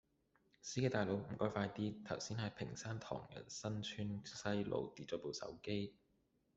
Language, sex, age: Cantonese, male, 19-29